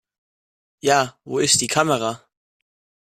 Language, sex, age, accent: German, male, under 19, Deutschland Deutsch